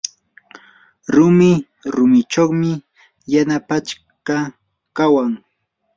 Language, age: Yanahuanca Pasco Quechua, 19-29